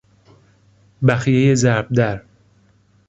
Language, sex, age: Persian, male, 19-29